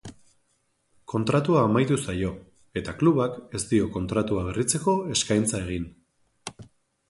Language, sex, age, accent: Basque, male, 30-39, Erdialdekoa edo Nafarra (Gipuzkoa, Nafarroa)